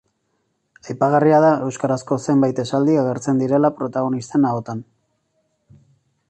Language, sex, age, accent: Basque, male, 40-49, Erdialdekoa edo Nafarra (Gipuzkoa, Nafarroa)